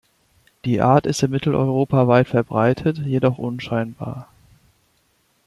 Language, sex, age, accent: German, male, 19-29, Deutschland Deutsch